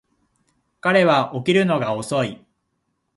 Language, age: Japanese, 19-29